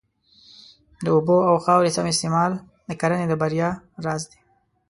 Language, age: Pashto, 19-29